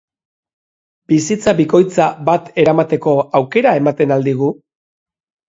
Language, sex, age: Basque, male, 50-59